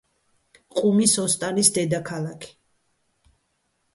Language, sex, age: Georgian, female, 50-59